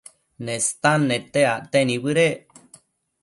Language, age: Matsés, 30-39